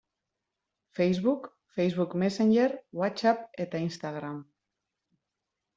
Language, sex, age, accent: Basque, female, 30-39, Mendebalekoa (Araba, Bizkaia, Gipuzkoako mendebaleko herri batzuk)